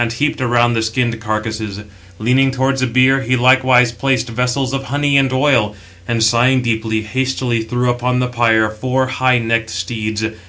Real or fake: real